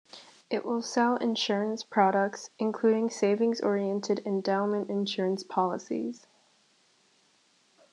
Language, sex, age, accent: English, female, under 19, United States English